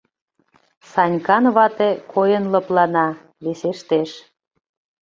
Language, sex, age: Mari, female, 40-49